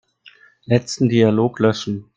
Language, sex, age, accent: German, male, 30-39, Deutschland Deutsch